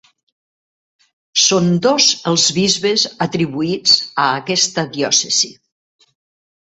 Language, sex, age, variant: Catalan, female, 60-69, Central